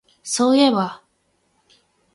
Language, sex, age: Japanese, female, 19-29